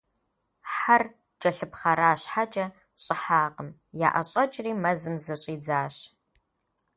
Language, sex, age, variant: Kabardian, female, 30-39, Адыгэбзэ (Къэбэрдей, Кирил, псоми зэдай)